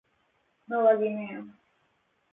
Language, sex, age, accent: Spanish, female, 19-29, España: Islas Canarias